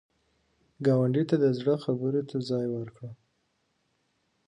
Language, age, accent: Pashto, 19-29, کندهاری لهجه